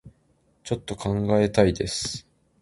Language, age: Japanese, 19-29